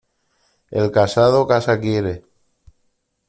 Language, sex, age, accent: Spanish, male, 40-49, España: Norte peninsular (Asturias, Castilla y León, Cantabria, País Vasco, Navarra, Aragón, La Rioja, Guadalajara, Cuenca)